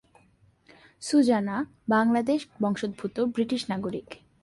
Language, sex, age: Bengali, female, 19-29